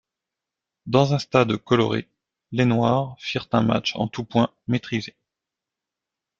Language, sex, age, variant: French, male, 30-39, Français de métropole